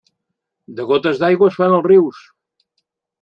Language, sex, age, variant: Catalan, male, 80-89, Central